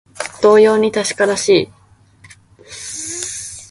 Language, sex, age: Japanese, female, 19-29